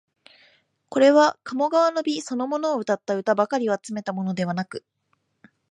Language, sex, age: Japanese, female, 19-29